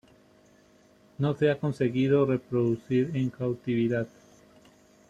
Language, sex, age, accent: Spanish, male, 19-29, Caribe: Cuba, Venezuela, Puerto Rico, República Dominicana, Panamá, Colombia caribeña, México caribeño, Costa del golfo de México